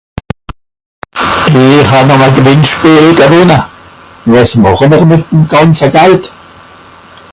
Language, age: Swiss German, 70-79